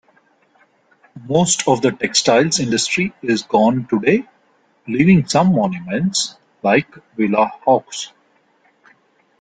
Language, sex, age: English, male, 50-59